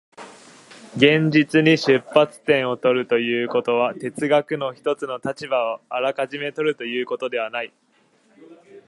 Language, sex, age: Japanese, male, 19-29